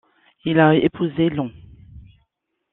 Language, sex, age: French, female, 40-49